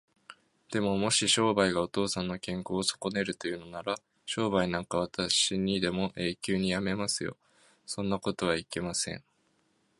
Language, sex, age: Japanese, male, 19-29